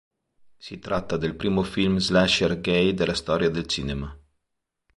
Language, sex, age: Italian, male, 40-49